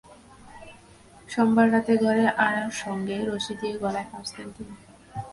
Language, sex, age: Bengali, female, 19-29